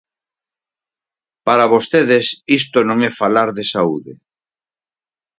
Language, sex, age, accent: Galician, male, 50-59, Normativo (estándar)